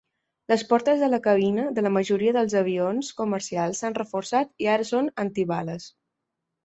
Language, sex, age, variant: Catalan, female, 19-29, Balear